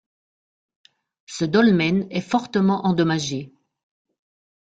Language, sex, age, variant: French, female, 60-69, Français de métropole